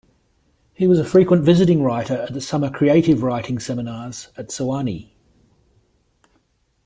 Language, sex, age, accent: English, male, 50-59, Australian English